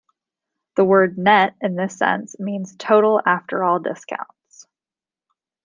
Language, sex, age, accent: English, female, 30-39, United States English